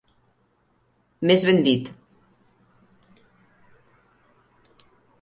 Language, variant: Catalan, Central